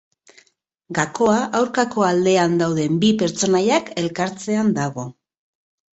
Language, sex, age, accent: Basque, female, 40-49, Mendebalekoa (Araba, Bizkaia, Gipuzkoako mendebaleko herri batzuk)